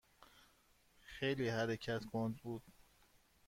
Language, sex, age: Persian, male, 30-39